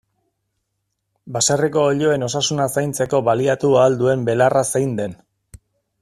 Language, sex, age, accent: Basque, male, 40-49, Erdialdekoa edo Nafarra (Gipuzkoa, Nafarroa)